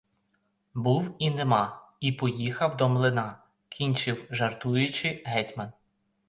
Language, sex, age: Ukrainian, male, 30-39